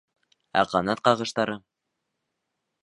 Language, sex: Bashkir, male